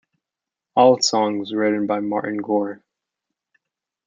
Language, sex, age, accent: English, male, 19-29, United States English